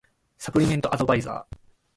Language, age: Japanese, 30-39